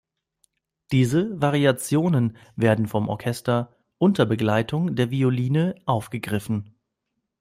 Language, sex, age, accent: German, male, 19-29, Deutschland Deutsch